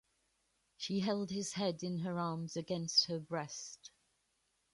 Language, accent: English, England English